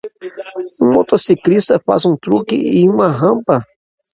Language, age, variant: Portuguese, 40-49, Portuguese (Brasil)